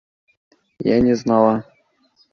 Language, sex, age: Russian, male, 19-29